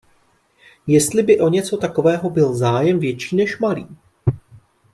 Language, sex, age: Czech, male, 30-39